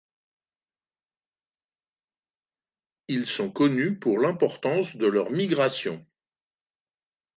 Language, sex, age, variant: French, male, 60-69, Français de métropole